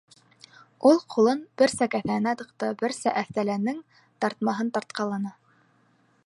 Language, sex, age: Bashkir, female, 19-29